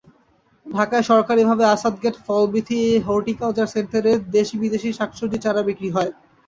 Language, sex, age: Bengali, male, 19-29